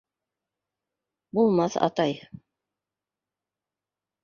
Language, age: Bashkir, 60-69